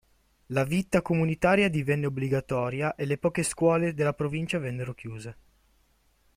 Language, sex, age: Italian, male, 19-29